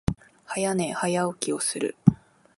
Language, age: Japanese, 19-29